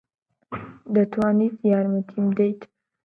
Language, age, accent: Central Kurdish, 19-29, سۆرانی